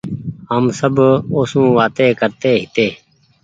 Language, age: Goaria, 30-39